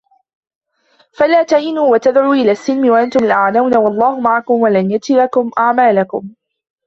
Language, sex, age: Arabic, female, 19-29